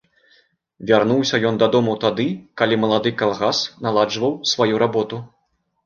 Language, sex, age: Belarusian, male, 30-39